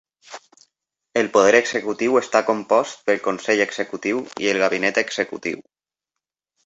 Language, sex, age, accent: Catalan, male, 30-39, valencià